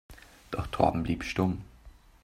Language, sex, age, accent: German, male, 19-29, Deutschland Deutsch